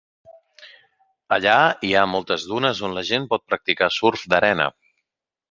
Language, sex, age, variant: Catalan, male, 30-39, Nord-Occidental